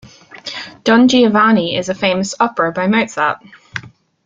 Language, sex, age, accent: English, female, 30-39, Australian English